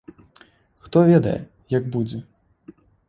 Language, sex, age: Belarusian, male, 19-29